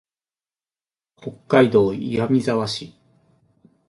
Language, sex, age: Japanese, male, 50-59